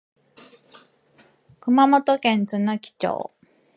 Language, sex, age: Japanese, female, 30-39